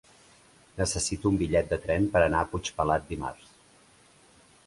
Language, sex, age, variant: Catalan, male, 40-49, Central